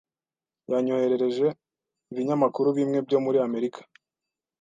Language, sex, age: Kinyarwanda, male, 19-29